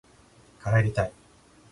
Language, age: Japanese, 30-39